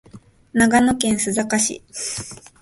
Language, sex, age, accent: Japanese, female, 19-29, 標準語